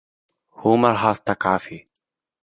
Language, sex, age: Italian, male, 19-29